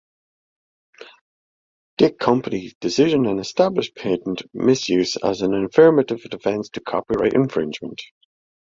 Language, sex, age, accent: English, male, 40-49, Irish English